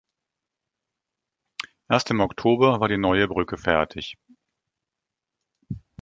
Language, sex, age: German, male, 50-59